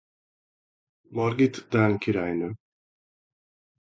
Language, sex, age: Hungarian, male, 40-49